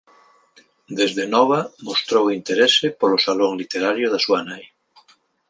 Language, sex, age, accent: Galician, male, 50-59, Normativo (estándar)